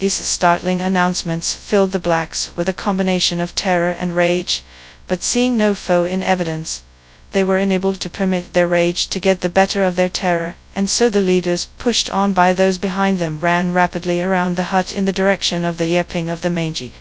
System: TTS, FastPitch